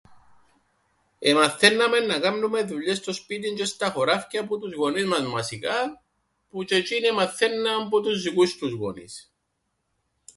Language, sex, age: Greek, male, 40-49